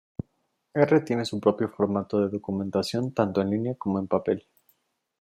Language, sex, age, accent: Spanish, female, 60-69, México